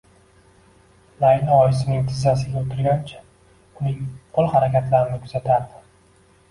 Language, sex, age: Uzbek, male, 19-29